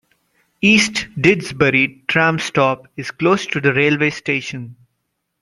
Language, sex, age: English, male, 30-39